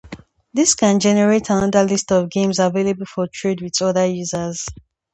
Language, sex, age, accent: English, female, 19-29, England English